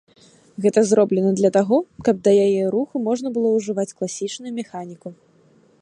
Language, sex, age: Belarusian, female, 19-29